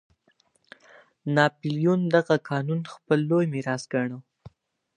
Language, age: Pashto, under 19